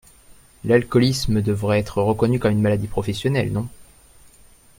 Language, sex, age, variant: French, male, 19-29, Français de métropole